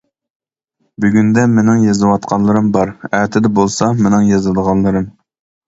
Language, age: Uyghur, 19-29